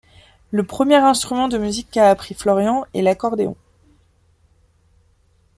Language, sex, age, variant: French, female, 19-29, Français de métropole